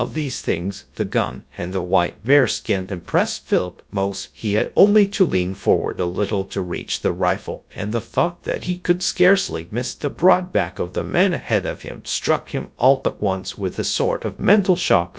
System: TTS, GradTTS